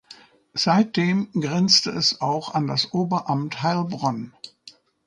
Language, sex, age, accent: German, female, 70-79, Deutschland Deutsch